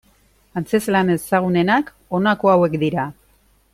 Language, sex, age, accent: Basque, female, 40-49, Erdialdekoa edo Nafarra (Gipuzkoa, Nafarroa)